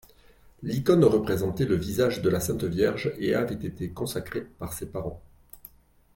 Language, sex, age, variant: French, male, 40-49, Français de métropole